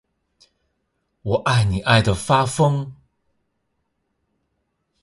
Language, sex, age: Chinese, male, 19-29